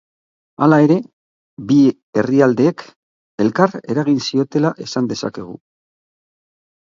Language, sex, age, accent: Basque, male, 60-69, Mendebalekoa (Araba, Bizkaia, Gipuzkoako mendebaleko herri batzuk)